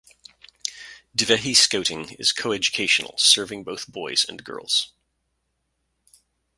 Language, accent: English, Canadian English